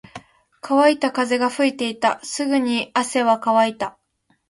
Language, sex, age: Japanese, female, 19-29